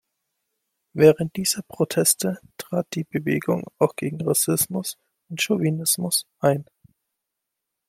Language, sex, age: German, male, 19-29